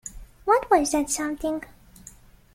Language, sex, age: English, female, 19-29